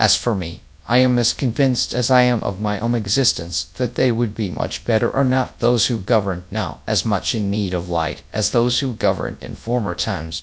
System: TTS, GradTTS